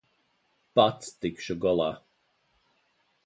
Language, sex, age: Latvian, male, 40-49